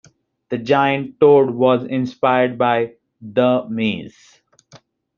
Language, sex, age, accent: English, male, 30-39, India and South Asia (India, Pakistan, Sri Lanka)